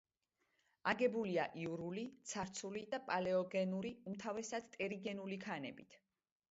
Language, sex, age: Georgian, female, 30-39